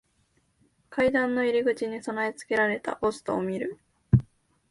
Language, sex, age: Japanese, female, 19-29